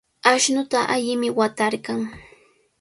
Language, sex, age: Cajatambo North Lima Quechua, female, 19-29